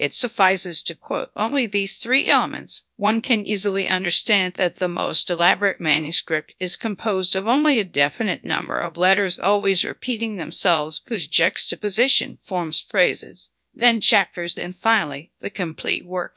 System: TTS, GradTTS